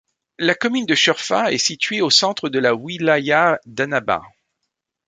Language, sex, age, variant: French, male, 50-59, Français de métropole